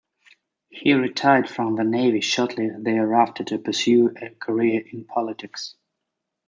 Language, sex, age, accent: English, male, 19-29, United States English